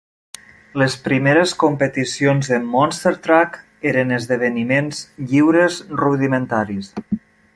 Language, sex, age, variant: Catalan, male, 30-39, Nord-Occidental